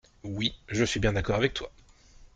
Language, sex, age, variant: French, male, 30-39, Français de métropole